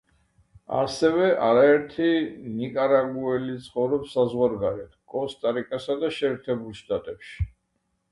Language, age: Georgian, 60-69